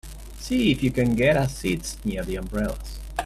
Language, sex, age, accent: English, male, 30-39, United States English